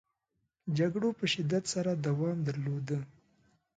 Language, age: Pashto, 19-29